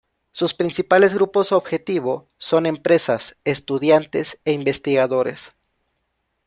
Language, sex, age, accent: Spanish, male, 19-29, México